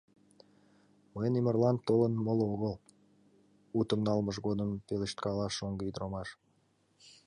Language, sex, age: Mari, male, 19-29